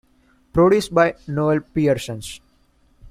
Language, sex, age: English, male, 19-29